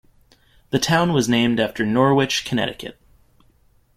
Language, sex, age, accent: English, male, 19-29, United States English